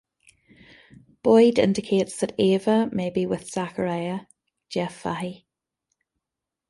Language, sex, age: English, female, 50-59